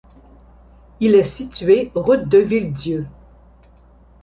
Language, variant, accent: French, Français d'Amérique du Nord, Français du Canada